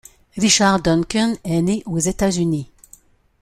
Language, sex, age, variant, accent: French, female, 70-79, Français d'Amérique du Nord, Français du Canada